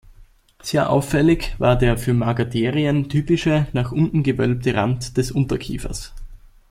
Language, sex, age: German, male, under 19